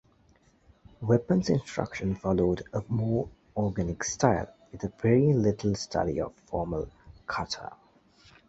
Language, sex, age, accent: English, male, 19-29, England English